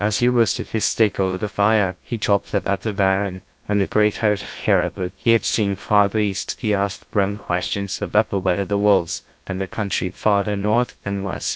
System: TTS, GlowTTS